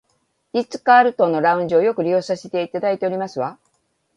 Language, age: Japanese, 50-59